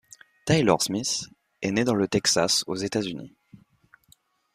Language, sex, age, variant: French, male, under 19, Français de métropole